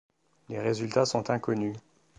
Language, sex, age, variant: French, male, 50-59, Français de métropole